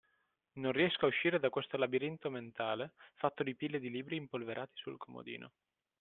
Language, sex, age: Italian, male, 19-29